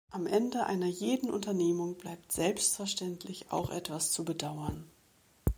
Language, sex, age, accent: German, female, 40-49, Deutschland Deutsch